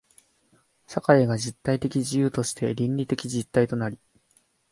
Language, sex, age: Japanese, male, 19-29